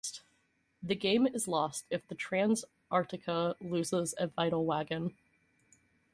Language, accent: English, United States English